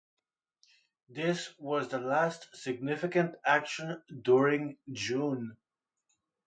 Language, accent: English, Canadian English